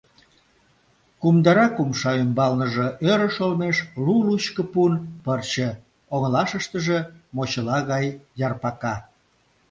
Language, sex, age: Mari, male, 60-69